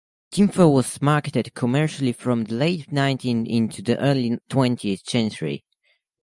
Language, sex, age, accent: English, male, under 19, United States English